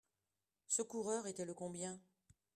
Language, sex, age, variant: French, female, 60-69, Français de métropole